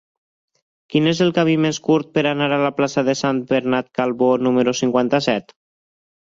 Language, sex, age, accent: Catalan, male, 30-39, valencià